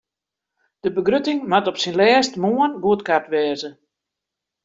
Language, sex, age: Western Frisian, female, 60-69